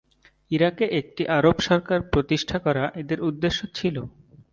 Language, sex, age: Bengali, male, 19-29